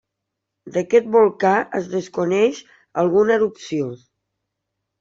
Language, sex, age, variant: Catalan, female, 50-59, Nord-Occidental